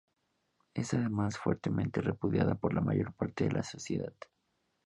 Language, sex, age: Spanish, male, 19-29